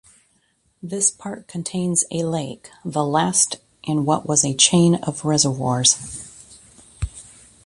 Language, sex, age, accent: English, female, 50-59, United States English